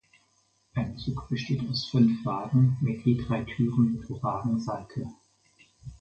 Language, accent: German, Deutschland Deutsch